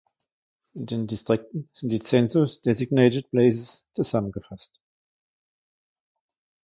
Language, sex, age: German, male, 50-59